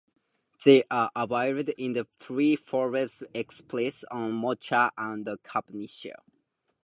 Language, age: English, 19-29